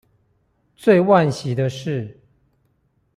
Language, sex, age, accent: Chinese, male, 40-49, 出生地：臺北市